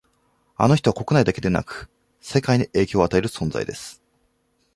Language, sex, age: Japanese, male, 19-29